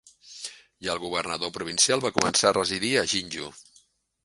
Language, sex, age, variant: Catalan, male, 50-59, Central